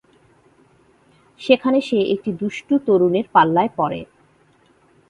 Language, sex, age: Bengali, female, 30-39